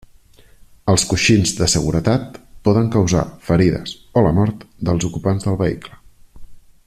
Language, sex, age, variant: Catalan, male, 40-49, Central